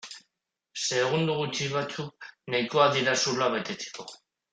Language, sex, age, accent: Basque, male, 40-49, Mendebalekoa (Araba, Bizkaia, Gipuzkoako mendebaleko herri batzuk)